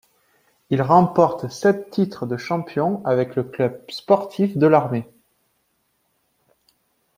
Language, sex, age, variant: French, male, 30-39, Français de métropole